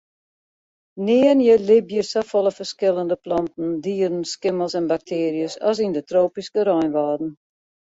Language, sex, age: Western Frisian, female, 60-69